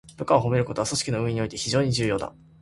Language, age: Japanese, 19-29